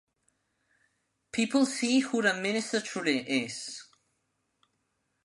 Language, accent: English, England English